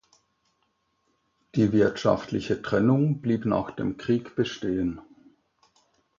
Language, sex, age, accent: German, male, 60-69, Deutschland Deutsch; Schweizerdeutsch